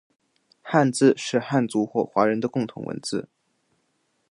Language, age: Chinese, under 19